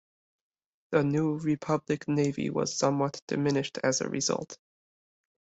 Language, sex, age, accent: English, male, 19-29, United States English